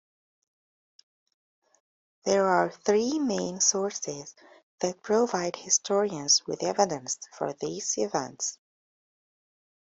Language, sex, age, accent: English, female, 30-39, United States English